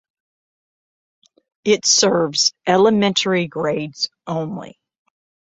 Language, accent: English, United States English